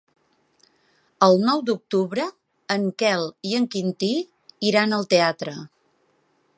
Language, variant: Catalan, Central